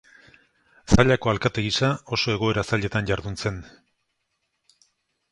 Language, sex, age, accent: Basque, male, 60-69, Erdialdekoa edo Nafarra (Gipuzkoa, Nafarroa)